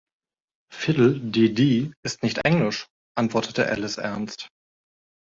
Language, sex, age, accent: German, male, 19-29, Deutschland Deutsch